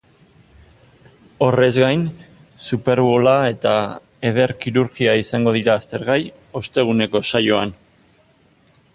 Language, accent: Basque, Erdialdekoa edo Nafarra (Gipuzkoa, Nafarroa)